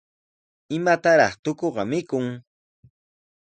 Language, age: Sihuas Ancash Quechua, 19-29